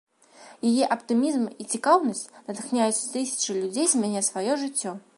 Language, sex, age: Belarusian, female, 19-29